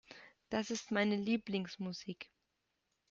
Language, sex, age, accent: German, female, 19-29, Deutschland Deutsch